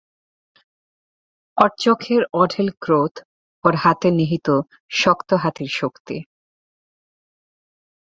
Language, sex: Bengali, female